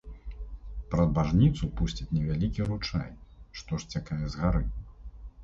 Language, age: Belarusian, 30-39